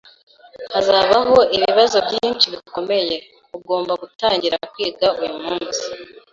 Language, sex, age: Kinyarwanda, female, 19-29